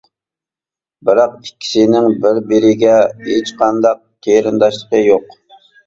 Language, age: Uyghur, 30-39